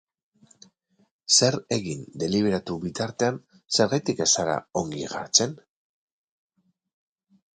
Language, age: Basque, 40-49